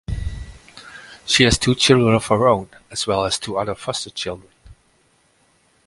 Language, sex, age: English, male, 50-59